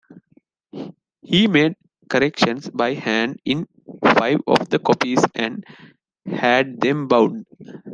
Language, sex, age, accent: English, male, 19-29, India and South Asia (India, Pakistan, Sri Lanka)